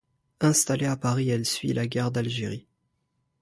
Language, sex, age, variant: French, male, 19-29, Français du nord de l'Afrique